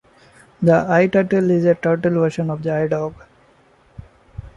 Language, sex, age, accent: English, male, 19-29, India and South Asia (India, Pakistan, Sri Lanka)